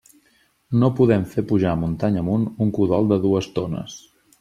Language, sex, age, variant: Catalan, male, 30-39, Central